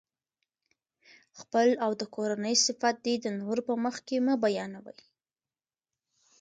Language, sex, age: Pashto, female, 19-29